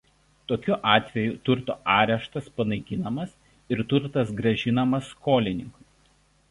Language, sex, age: Lithuanian, male, 30-39